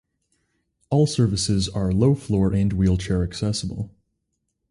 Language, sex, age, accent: English, male, 19-29, United States English